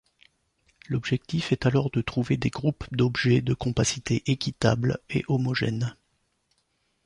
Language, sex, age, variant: French, male, 50-59, Français de métropole